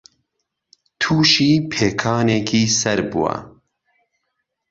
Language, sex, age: Central Kurdish, male, 40-49